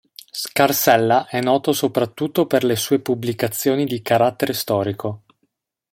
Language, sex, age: Italian, male, 19-29